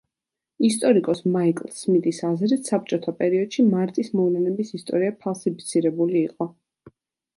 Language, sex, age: Georgian, female, 19-29